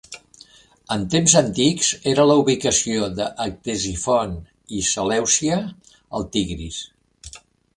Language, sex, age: Catalan, male, 70-79